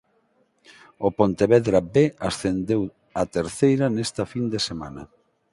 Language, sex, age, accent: Galician, male, 50-59, Normativo (estándar)